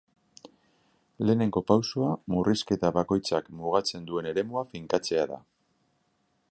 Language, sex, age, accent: Basque, male, 40-49, Mendebalekoa (Araba, Bizkaia, Gipuzkoako mendebaleko herri batzuk)